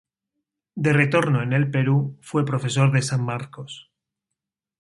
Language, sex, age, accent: Spanish, male, 40-49, España: Centro-Sur peninsular (Madrid, Toledo, Castilla-La Mancha)